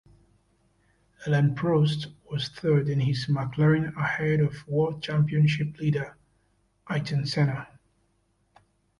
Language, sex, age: English, male, 30-39